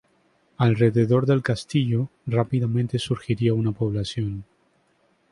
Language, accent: Spanish, Caribe: Cuba, Venezuela, Puerto Rico, República Dominicana, Panamá, Colombia caribeña, México caribeño, Costa del golfo de México